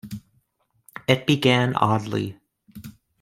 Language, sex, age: English, male, under 19